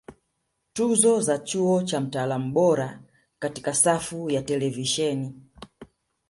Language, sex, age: Swahili, female, 40-49